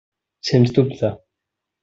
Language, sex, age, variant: Catalan, male, 30-39, Central